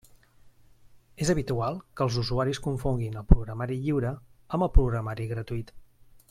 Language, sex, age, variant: Catalan, male, 40-49, Central